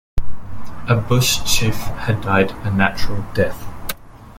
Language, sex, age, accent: English, male, under 19, New Zealand English